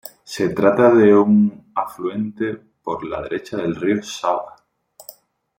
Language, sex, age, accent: Spanish, male, 30-39, España: Sur peninsular (Andalucia, Extremadura, Murcia)